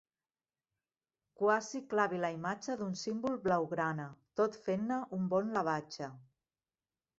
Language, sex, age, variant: Catalan, female, 50-59, Central